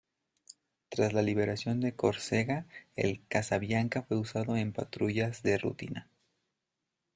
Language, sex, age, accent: Spanish, male, 19-29, México